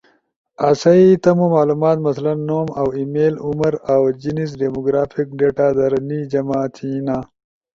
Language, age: Ushojo, 19-29